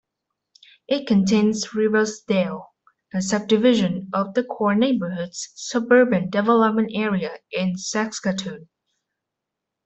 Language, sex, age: English, female, under 19